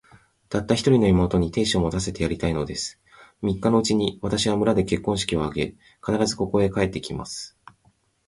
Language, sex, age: Japanese, male, 30-39